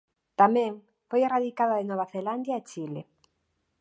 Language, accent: Galician, Normativo (estándar)